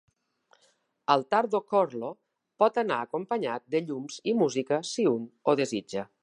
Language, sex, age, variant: Catalan, female, 50-59, Nord-Occidental